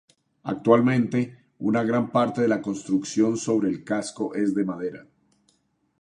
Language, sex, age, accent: Spanish, male, 50-59, Andino-Pacífico: Colombia, Perú, Ecuador, oeste de Bolivia y Venezuela andina